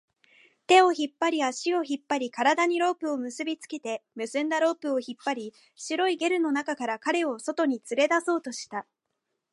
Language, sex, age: Japanese, female, 19-29